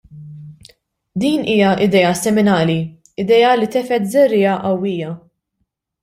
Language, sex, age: Maltese, female, 19-29